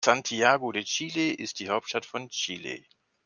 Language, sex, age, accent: German, male, 60-69, Deutschland Deutsch